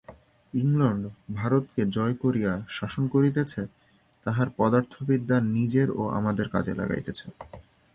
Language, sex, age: Bengali, male, 19-29